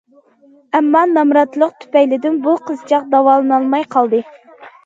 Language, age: Uyghur, under 19